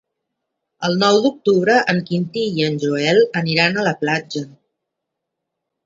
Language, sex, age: Catalan, female, 60-69